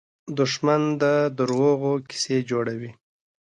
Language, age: Pashto, 30-39